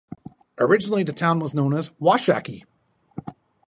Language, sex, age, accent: English, male, 40-49, United States English